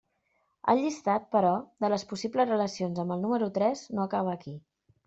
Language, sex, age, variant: Catalan, female, 30-39, Central